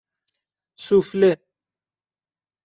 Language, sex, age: Persian, male, 30-39